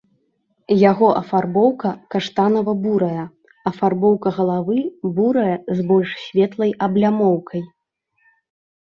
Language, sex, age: Belarusian, female, 30-39